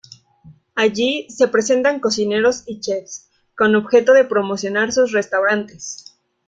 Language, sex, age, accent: Spanish, female, 30-39, México